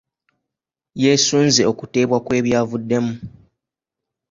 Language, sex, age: Ganda, male, 19-29